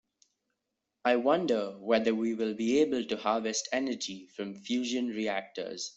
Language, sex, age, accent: English, male, under 19, India and South Asia (India, Pakistan, Sri Lanka)